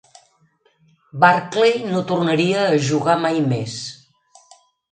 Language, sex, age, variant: Catalan, female, 60-69, Central